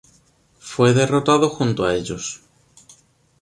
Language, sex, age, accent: Spanish, male, 30-39, España: Sur peninsular (Andalucia, Extremadura, Murcia)